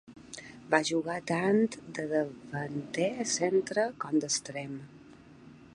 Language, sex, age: Catalan, female, 40-49